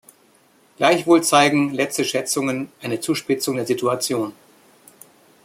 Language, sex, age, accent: German, male, 50-59, Deutschland Deutsch